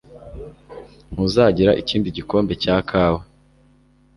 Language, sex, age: Kinyarwanda, male, 19-29